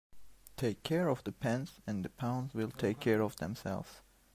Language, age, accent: English, under 19, United States English